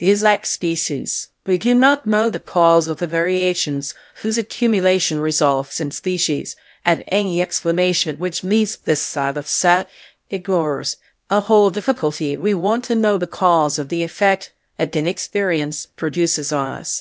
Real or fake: fake